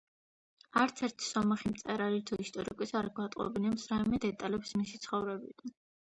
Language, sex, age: Georgian, female, under 19